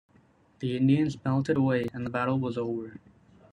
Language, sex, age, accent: English, male, under 19, United States English